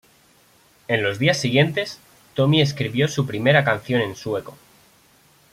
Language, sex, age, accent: Spanish, male, 19-29, España: Centro-Sur peninsular (Madrid, Toledo, Castilla-La Mancha)